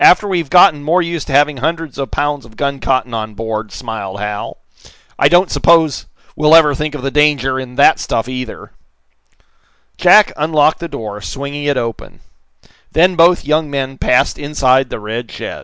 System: none